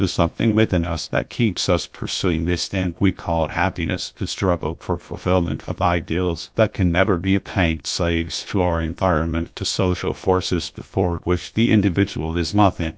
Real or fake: fake